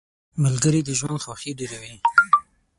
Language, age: Pashto, 19-29